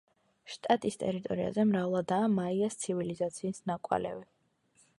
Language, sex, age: Georgian, female, 19-29